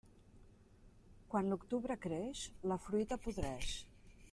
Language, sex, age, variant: Catalan, female, 50-59, Central